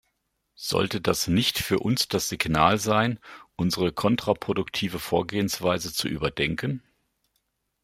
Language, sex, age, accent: German, male, 50-59, Deutschland Deutsch